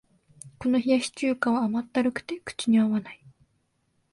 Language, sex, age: Japanese, female, 19-29